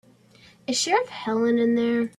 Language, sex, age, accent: English, female, under 19, United States English